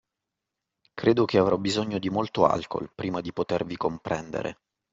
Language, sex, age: Italian, male, 30-39